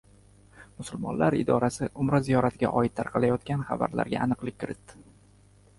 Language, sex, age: Uzbek, male, 19-29